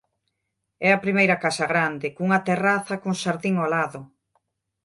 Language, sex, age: Galician, female, 50-59